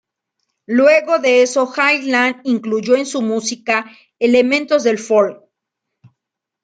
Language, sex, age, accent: Spanish, female, 40-49, México